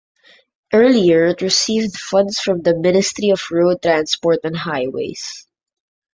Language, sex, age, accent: English, male, under 19, Filipino